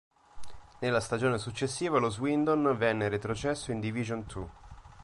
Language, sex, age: Italian, male, 19-29